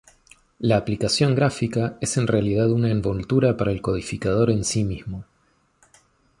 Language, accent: Spanish, Rioplatense: Argentina, Uruguay, este de Bolivia, Paraguay